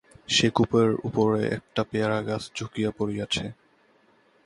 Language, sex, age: Bengali, male, 19-29